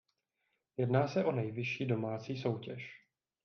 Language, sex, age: Czech, male, 40-49